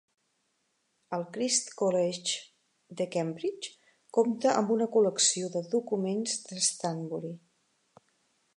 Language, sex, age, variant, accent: Catalan, female, 50-59, Central, gironí